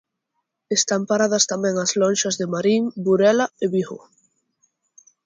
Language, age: Galician, 19-29